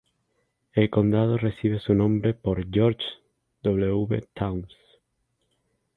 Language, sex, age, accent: Spanish, male, 19-29, España: Islas Canarias